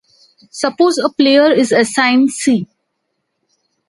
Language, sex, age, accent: English, female, 40-49, India and South Asia (India, Pakistan, Sri Lanka)